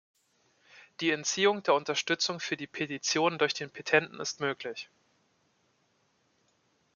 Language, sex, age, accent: German, male, 19-29, Deutschland Deutsch